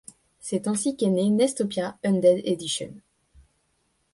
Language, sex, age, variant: French, female, 19-29, Français de métropole